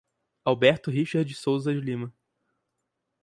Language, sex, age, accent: Portuguese, male, 19-29, Mineiro